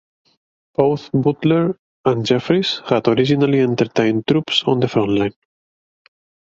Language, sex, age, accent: English, male, 30-39, England English